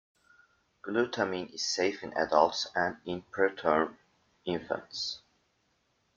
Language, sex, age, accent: English, male, 19-29, United States English